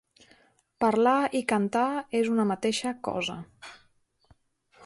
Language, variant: Catalan, Nord-Occidental